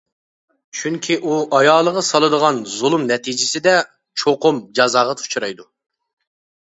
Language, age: Uyghur, 19-29